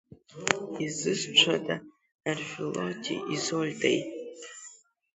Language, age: Abkhazian, under 19